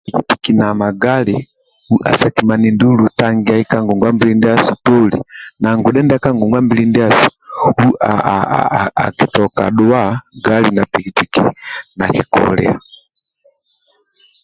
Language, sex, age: Amba (Uganda), male, 40-49